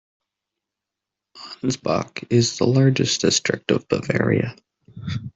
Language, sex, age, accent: English, male, 19-29, Canadian English